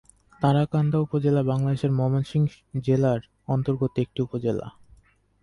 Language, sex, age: Bengali, male, 30-39